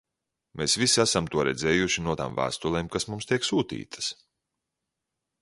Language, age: Latvian, 30-39